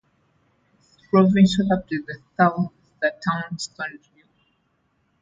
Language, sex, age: English, female, 19-29